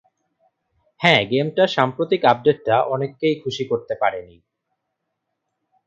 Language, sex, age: Bengali, male, 19-29